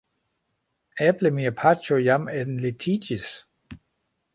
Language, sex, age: Esperanto, male, 50-59